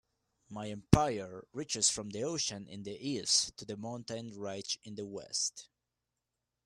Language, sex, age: English, male, 19-29